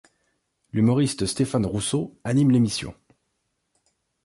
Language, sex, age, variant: French, male, 30-39, Français de métropole